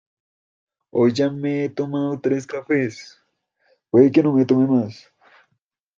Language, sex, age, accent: Spanish, male, under 19, Andino-Pacífico: Colombia, Perú, Ecuador, oeste de Bolivia y Venezuela andina